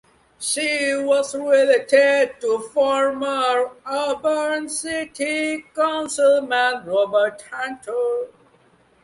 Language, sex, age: English, male, 19-29